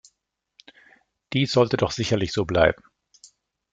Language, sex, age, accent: German, male, 40-49, Deutschland Deutsch